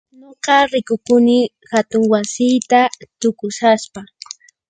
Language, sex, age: Puno Quechua, female, under 19